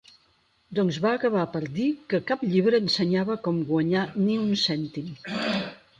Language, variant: Catalan, Central